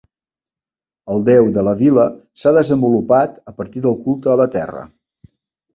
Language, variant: Catalan, Balear